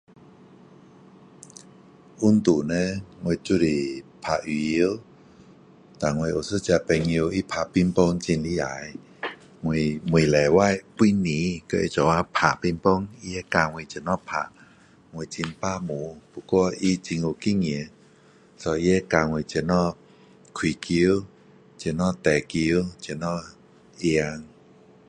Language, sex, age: Min Dong Chinese, male, 50-59